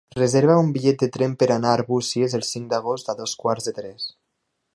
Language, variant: Catalan, Nord-Occidental